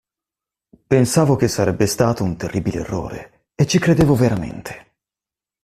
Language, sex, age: Italian, male, 30-39